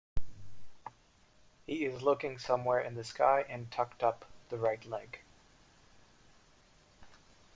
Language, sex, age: English, male, 30-39